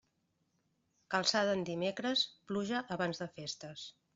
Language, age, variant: Catalan, 50-59, Central